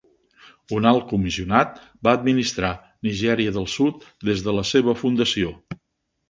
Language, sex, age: Catalan, male, 70-79